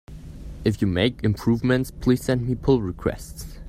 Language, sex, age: English, male, under 19